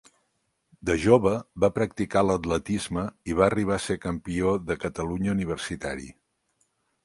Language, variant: Catalan, Central